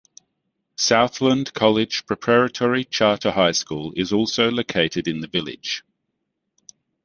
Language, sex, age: English, male, 40-49